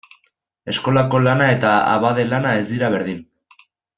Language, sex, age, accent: Basque, male, 19-29, Erdialdekoa edo Nafarra (Gipuzkoa, Nafarroa)